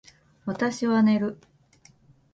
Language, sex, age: Japanese, female, 40-49